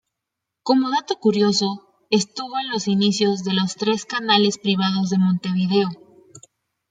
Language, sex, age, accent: Spanish, female, 19-29, México